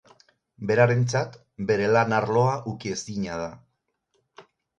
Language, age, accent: Basque, 60-69, Erdialdekoa edo Nafarra (Gipuzkoa, Nafarroa)